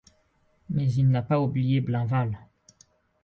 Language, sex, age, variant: French, male, 30-39, Français de métropole